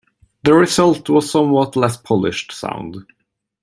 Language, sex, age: English, male, 19-29